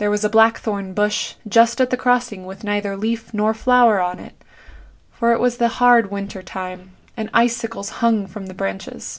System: none